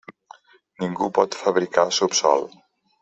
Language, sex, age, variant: Catalan, male, 50-59, Central